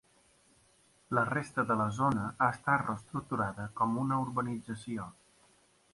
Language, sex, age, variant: Catalan, male, 40-49, Balear